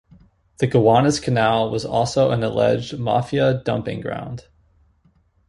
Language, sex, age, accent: English, male, 19-29, United States English